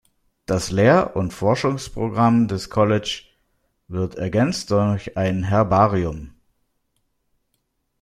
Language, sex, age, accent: German, male, 30-39, Deutschland Deutsch